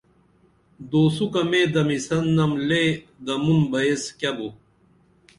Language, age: Dameli, 40-49